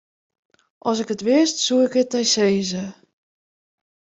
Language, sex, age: Western Frisian, female, 40-49